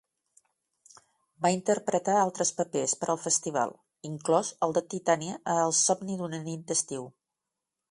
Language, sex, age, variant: Catalan, female, 50-59, Nord-Occidental